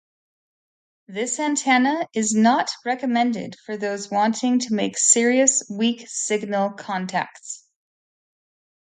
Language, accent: English, United States English